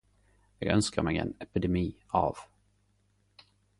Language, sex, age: Norwegian Nynorsk, male, 19-29